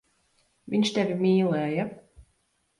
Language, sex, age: Latvian, female, 19-29